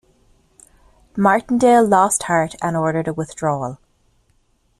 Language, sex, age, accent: English, female, 30-39, Irish English